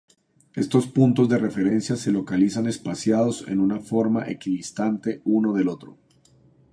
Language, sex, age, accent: Spanish, male, 50-59, Andino-Pacífico: Colombia, Perú, Ecuador, oeste de Bolivia y Venezuela andina